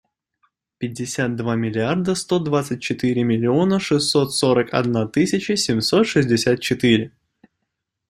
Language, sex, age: Russian, male, 19-29